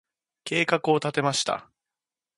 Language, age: Japanese, 30-39